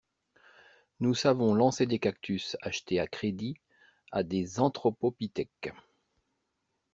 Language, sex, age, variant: French, male, 50-59, Français de métropole